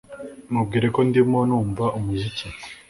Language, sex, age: Kinyarwanda, male, 19-29